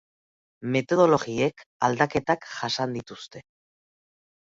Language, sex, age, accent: Basque, female, 40-49, Erdialdekoa edo Nafarra (Gipuzkoa, Nafarroa)